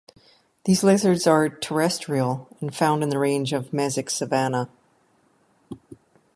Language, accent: English, Canadian English